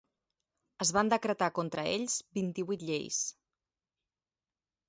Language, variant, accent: Catalan, Central, central